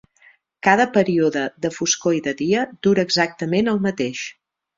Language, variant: Catalan, Central